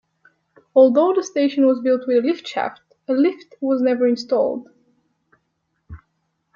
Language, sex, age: English, female, 19-29